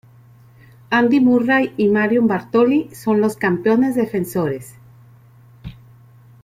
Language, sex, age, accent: Spanish, female, 50-59, México